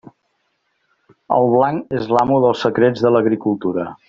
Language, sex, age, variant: Catalan, male, 60-69, Central